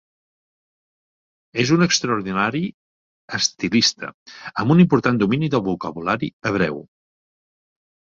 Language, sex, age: Catalan, male, 50-59